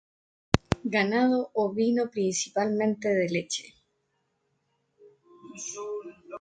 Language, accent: Spanish, Chileno: Chile, Cuyo